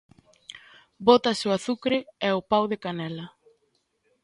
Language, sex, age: Galician, female, 19-29